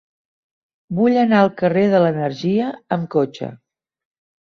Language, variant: Catalan, Central